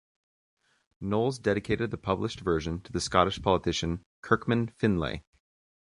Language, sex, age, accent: English, male, 30-39, United States English